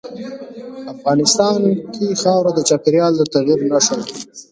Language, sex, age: Pashto, male, 30-39